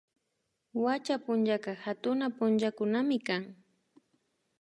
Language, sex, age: Imbabura Highland Quichua, female, 30-39